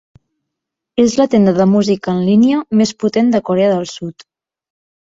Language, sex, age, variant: Catalan, female, 19-29, Central